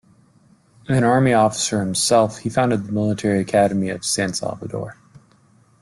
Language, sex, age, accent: English, male, 19-29, United States English